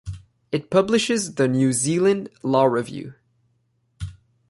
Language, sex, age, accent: English, male, 19-29, Canadian English